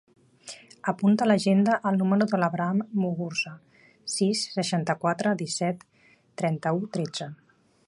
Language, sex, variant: Catalan, female, Septentrional